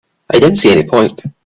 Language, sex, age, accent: English, male, 19-29, Scottish English